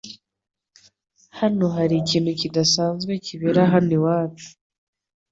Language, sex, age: Kinyarwanda, female, 19-29